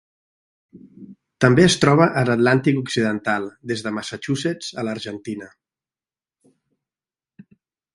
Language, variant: Catalan, Central